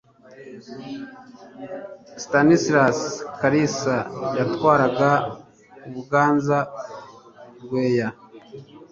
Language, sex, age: Kinyarwanda, male, 50-59